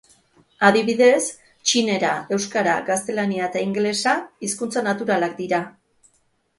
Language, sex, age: Basque, female, 50-59